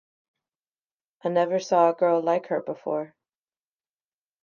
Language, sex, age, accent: English, female, 30-39, United States English